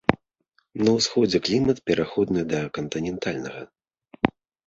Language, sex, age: Belarusian, male, 30-39